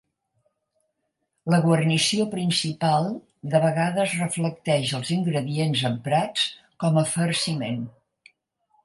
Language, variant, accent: Catalan, Central, central